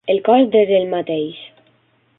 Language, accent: Catalan, valencià